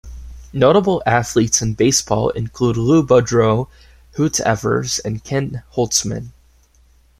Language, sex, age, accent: English, male, 19-29, United States English